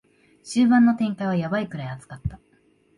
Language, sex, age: Japanese, female, 19-29